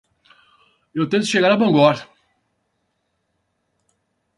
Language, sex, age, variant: Portuguese, male, 40-49, Portuguese (Brasil)